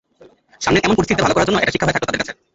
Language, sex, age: Bengali, male, 19-29